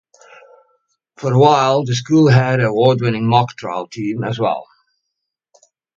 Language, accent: English, Southern African (South Africa, Zimbabwe, Namibia)